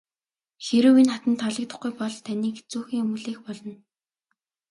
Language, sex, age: Mongolian, female, 19-29